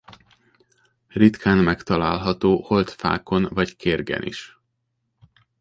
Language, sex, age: Hungarian, male, 40-49